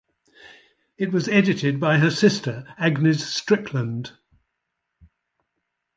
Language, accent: English, England English